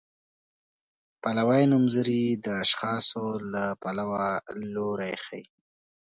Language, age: Pashto, 19-29